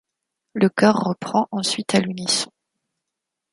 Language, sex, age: French, female, 19-29